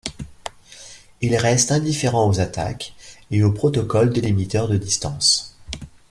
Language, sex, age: French, male, 40-49